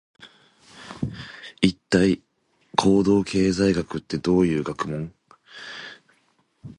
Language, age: Japanese, 19-29